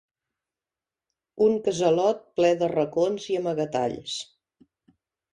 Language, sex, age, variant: Catalan, female, 50-59, Central